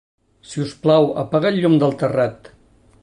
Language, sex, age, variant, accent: Catalan, male, 60-69, Nord-Occidental, nord-occidental